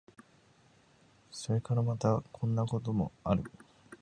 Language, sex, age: Japanese, male, 19-29